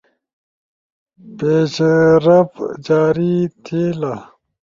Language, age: Ushojo, 19-29